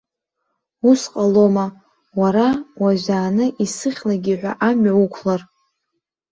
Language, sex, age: Abkhazian, female, under 19